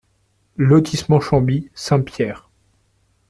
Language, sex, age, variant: French, male, 19-29, Français de métropole